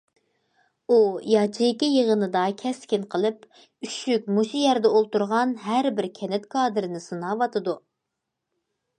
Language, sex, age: Uyghur, female, 19-29